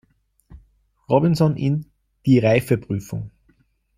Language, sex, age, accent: German, male, 19-29, Österreichisches Deutsch